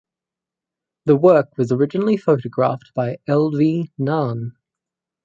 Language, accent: English, Australian English